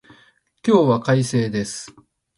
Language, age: Japanese, 50-59